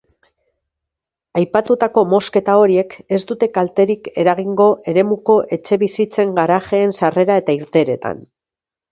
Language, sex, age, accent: Basque, female, 40-49, Mendebalekoa (Araba, Bizkaia, Gipuzkoako mendebaleko herri batzuk)